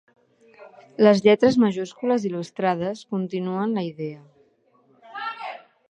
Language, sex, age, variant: Catalan, female, 19-29, Central